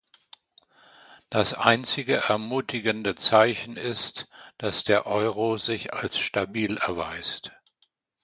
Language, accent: German, Deutschland Deutsch